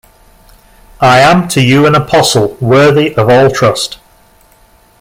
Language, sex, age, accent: English, male, 50-59, England English